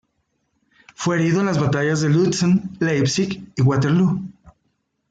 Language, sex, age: Spanish, male, 40-49